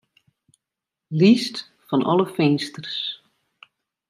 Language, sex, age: Western Frisian, female, 30-39